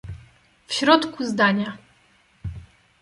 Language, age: Polish, 19-29